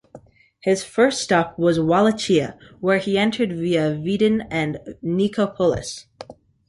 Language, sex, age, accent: English, male, under 19, United States English